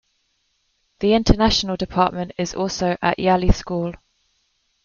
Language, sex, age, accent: English, female, 30-39, England English